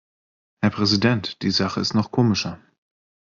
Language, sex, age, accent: German, male, 19-29, Deutschland Deutsch